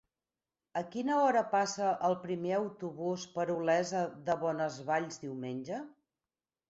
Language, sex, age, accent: Catalan, female, 40-49, gironí